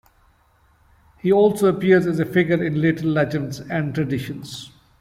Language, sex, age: English, male, 50-59